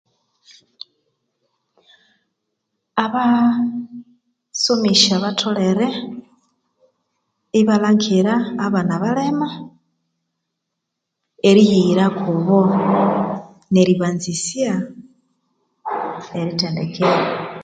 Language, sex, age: Konzo, female, 30-39